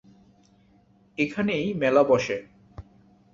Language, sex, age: Bengali, male, 30-39